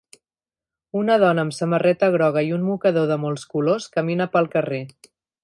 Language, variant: Catalan, Central